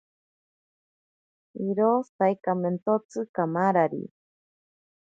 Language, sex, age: Ashéninka Perené, female, 30-39